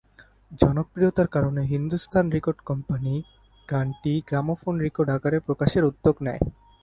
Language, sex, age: Bengali, male, 19-29